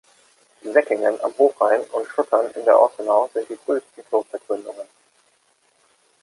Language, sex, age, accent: German, male, 30-39, Deutschland Deutsch